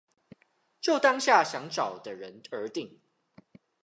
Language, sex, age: Chinese, male, 19-29